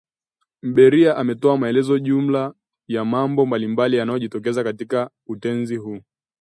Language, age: Swahili, 19-29